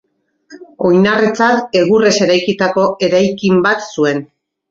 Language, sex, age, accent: Basque, female, 50-59, Mendebalekoa (Araba, Bizkaia, Gipuzkoako mendebaleko herri batzuk)